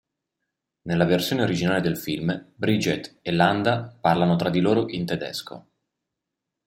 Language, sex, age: Italian, male, 30-39